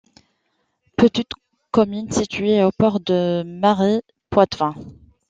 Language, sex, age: French, female, 30-39